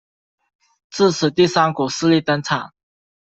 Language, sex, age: Chinese, male, 19-29